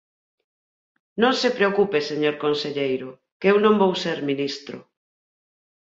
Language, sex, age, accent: Galician, female, 40-49, Normativo (estándar)